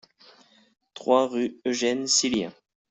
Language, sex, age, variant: French, male, 30-39, Français de métropole